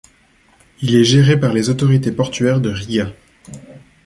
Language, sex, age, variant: French, male, 19-29, Français de métropole